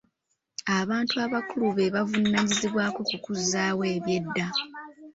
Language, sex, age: Ganda, female, 30-39